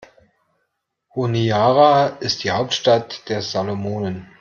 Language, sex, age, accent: German, male, 30-39, Deutschland Deutsch